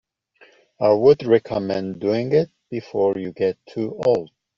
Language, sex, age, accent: English, male, 50-59, Australian English